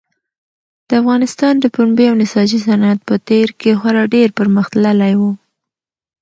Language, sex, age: Pashto, female, under 19